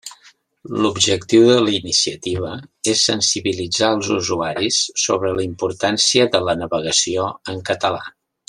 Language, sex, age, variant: Catalan, male, 60-69, Central